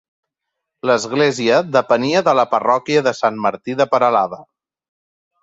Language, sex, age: Catalan, male, 40-49